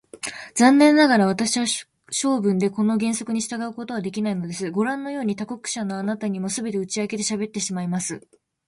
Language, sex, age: Japanese, female, 19-29